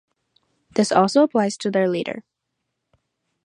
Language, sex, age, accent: English, female, under 19, United States English